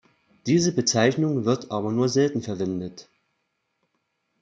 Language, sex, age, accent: German, male, 40-49, Deutschland Deutsch